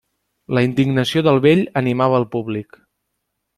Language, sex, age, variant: Catalan, male, 19-29, Central